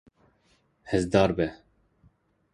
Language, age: Kurdish, 30-39